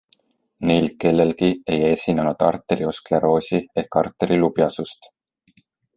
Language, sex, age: Estonian, male, 19-29